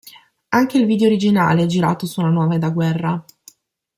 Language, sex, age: Italian, female, 30-39